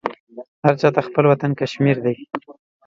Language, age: Pashto, 19-29